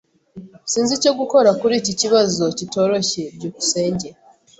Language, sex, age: Kinyarwanda, female, 19-29